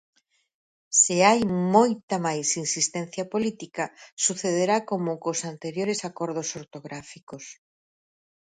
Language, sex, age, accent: Galician, female, 60-69, Normativo (estándar)